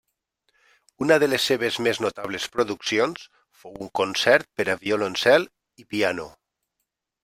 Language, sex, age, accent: Catalan, male, 40-49, valencià